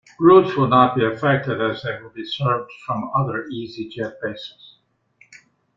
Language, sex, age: English, male, 70-79